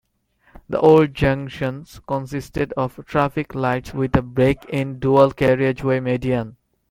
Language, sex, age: English, male, under 19